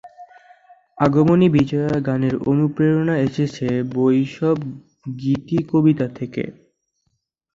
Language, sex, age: Bengali, male, under 19